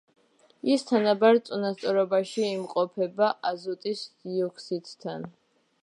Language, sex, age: Georgian, female, under 19